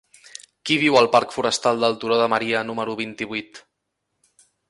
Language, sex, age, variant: Catalan, male, 19-29, Central